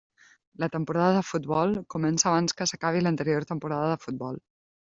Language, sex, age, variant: Catalan, female, 30-39, Central